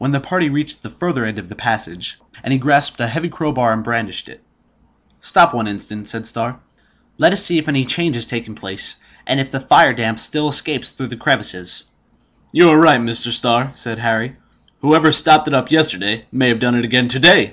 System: none